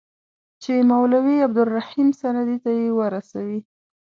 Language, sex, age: Pashto, female, 19-29